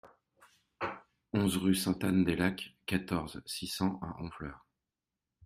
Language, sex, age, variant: French, male, 40-49, Français de métropole